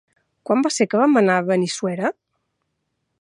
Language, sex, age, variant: Catalan, female, 50-59, Central